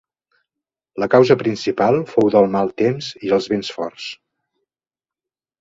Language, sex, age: Catalan, male, 50-59